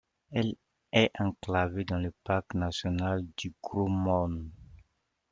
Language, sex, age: French, male, 30-39